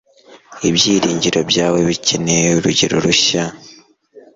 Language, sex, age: Kinyarwanda, male, 19-29